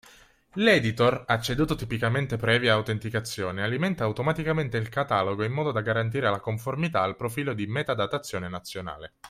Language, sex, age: Italian, male, 19-29